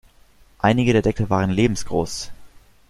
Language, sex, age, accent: German, male, under 19, Deutschland Deutsch